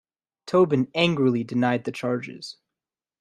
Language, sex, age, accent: English, male, 19-29, United States English